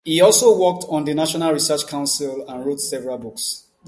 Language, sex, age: English, male, 30-39